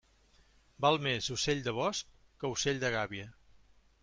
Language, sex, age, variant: Catalan, male, 50-59, Central